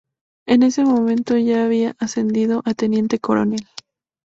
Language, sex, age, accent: Spanish, female, 19-29, México